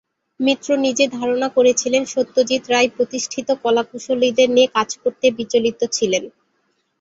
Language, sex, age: Bengali, female, 19-29